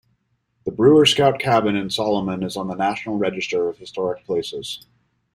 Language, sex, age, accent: English, male, 40-49, United States English